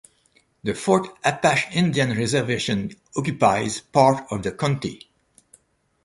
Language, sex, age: English, male, 60-69